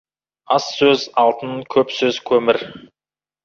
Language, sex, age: Kazakh, male, 19-29